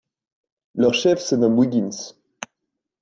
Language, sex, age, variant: French, male, 19-29, Français de métropole